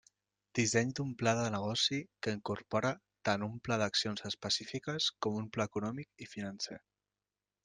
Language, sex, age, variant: Catalan, male, 30-39, Central